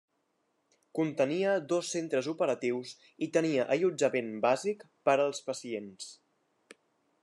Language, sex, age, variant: Catalan, male, under 19, Central